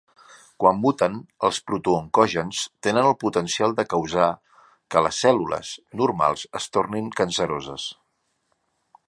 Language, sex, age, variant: Catalan, male, 50-59, Central